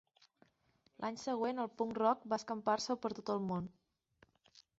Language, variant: Catalan, Central